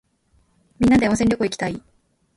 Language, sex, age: Japanese, female, 19-29